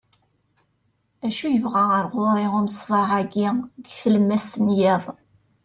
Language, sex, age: Kabyle, female, 40-49